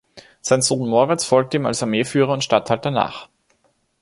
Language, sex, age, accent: German, male, 19-29, Österreichisches Deutsch